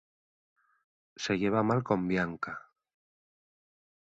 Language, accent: Spanish, España: Norte peninsular (Asturias, Castilla y León, Cantabria, País Vasco, Navarra, Aragón, La Rioja, Guadalajara, Cuenca)